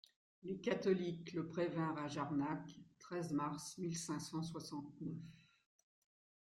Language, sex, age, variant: French, female, 60-69, Français de métropole